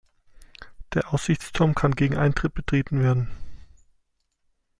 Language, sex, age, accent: German, male, 19-29, Deutschland Deutsch